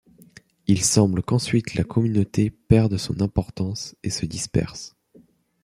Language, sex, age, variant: French, male, under 19, Français de métropole